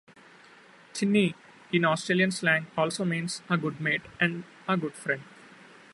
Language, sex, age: English, male, 19-29